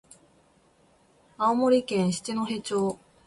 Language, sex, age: Japanese, female, 30-39